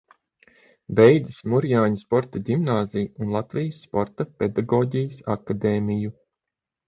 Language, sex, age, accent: Latvian, male, 30-39, Dzimtā valoda